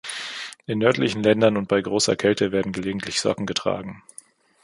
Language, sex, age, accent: German, male, 19-29, Deutschland Deutsch